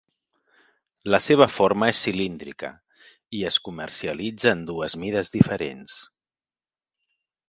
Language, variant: Catalan, Central